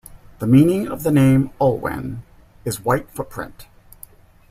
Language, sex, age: English, male, 40-49